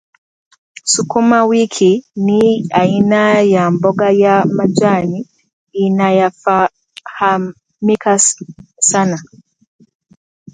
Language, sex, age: English, female, 19-29